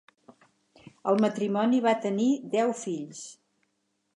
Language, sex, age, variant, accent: Catalan, female, 60-69, Central, Català central